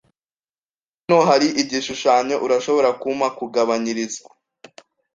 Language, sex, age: Kinyarwanda, male, 19-29